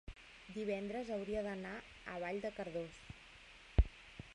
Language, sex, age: Catalan, female, 40-49